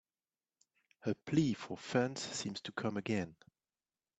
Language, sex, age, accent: English, male, 30-39, Canadian English